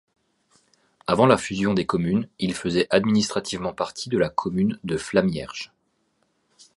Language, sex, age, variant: French, male, 30-39, Français de métropole